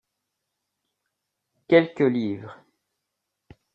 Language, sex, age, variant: French, male, 40-49, Français de métropole